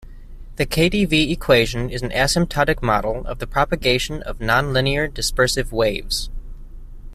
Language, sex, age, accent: English, male, 19-29, United States English